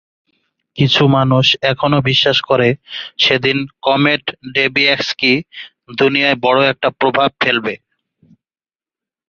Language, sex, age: Bengali, male, 19-29